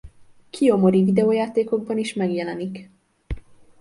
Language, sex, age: Hungarian, female, 19-29